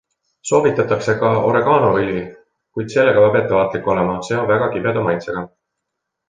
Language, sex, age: Estonian, male, 40-49